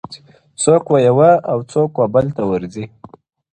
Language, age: Pashto, under 19